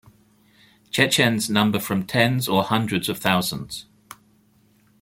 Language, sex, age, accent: English, male, 50-59, England English